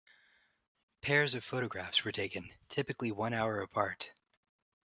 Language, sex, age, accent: English, male, 19-29, United States English